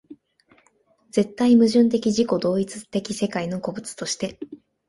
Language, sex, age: Japanese, male, 19-29